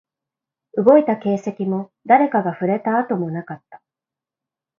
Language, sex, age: Japanese, female, 19-29